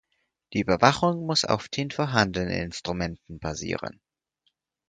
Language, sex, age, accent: German, male, under 19, Deutschland Deutsch